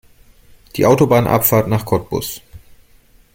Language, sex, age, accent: German, male, 30-39, Deutschland Deutsch